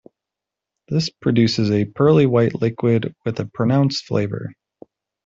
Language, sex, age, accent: English, male, 30-39, United States English